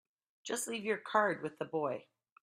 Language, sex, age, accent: English, female, 60-69, Canadian English